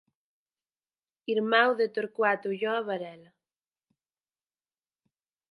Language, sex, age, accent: Galician, female, 19-29, Central (sen gheada)